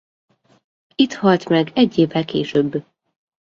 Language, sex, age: Hungarian, female, 30-39